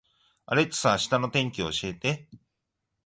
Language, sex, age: Japanese, male, 40-49